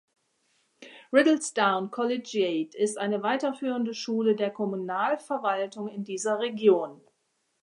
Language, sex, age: German, female, 60-69